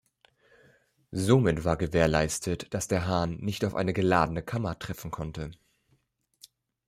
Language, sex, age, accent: German, male, 30-39, Deutschland Deutsch